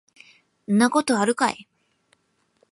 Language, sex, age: Japanese, female, 19-29